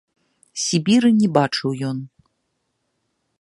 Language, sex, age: Belarusian, female, 30-39